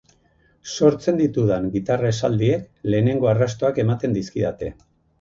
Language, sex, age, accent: Basque, male, 50-59, Erdialdekoa edo Nafarra (Gipuzkoa, Nafarroa)